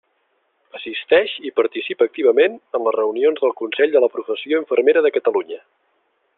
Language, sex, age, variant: Catalan, male, 40-49, Central